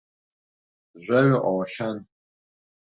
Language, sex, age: Abkhazian, male, under 19